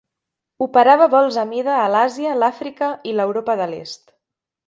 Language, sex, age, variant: Catalan, female, 19-29, Central